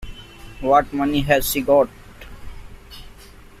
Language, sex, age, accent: English, male, 19-29, India and South Asia (India, Pakistan, Sri Lanka)